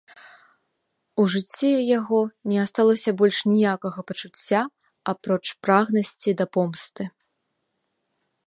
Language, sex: Belarusian, female